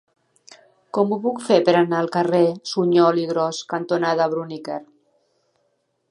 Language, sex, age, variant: Catalan, female, 50-59, Nord-Occidental